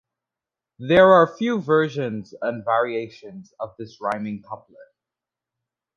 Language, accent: English, West Indies and Bermuda (Bahamas, Bermuda, Jamaica, Trinidad)